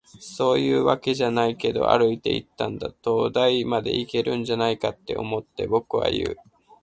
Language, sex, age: Japanese, male, 19-29